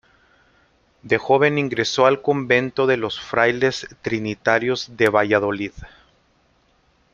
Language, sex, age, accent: Spanish, male, 40-49, México